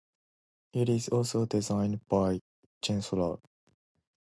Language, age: English, 19-29